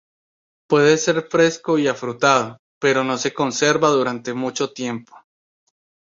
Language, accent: Spanish, Andino-Pacífico: Colombia, Perú, Ecuador, oeste de Bolivia y Venezuela andina